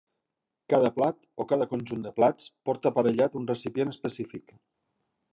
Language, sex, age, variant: Catalan, male, 40-49, Central